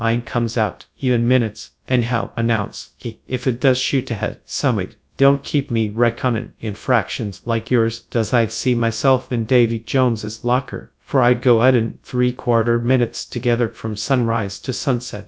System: TTS, GradTTS